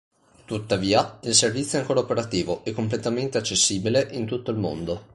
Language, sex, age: Italian, male, under 19